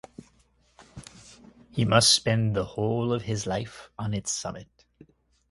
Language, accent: English, United States English